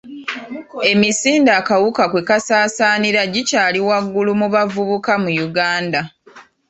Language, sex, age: Ganda, female, 30-39